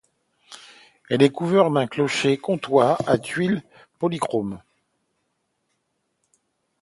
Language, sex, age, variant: French, male, 40-49, Français de métropole